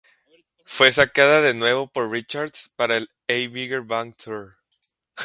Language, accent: Spanish, México